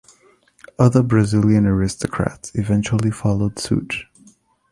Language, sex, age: English, male, 19-29